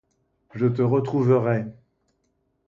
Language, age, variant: French, 70-79, Français de métropole